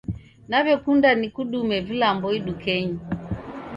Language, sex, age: Taita, female, 60-69